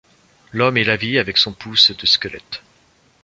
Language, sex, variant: French, male, Français de métropole